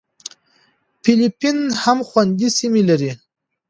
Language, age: Pashto, 30-39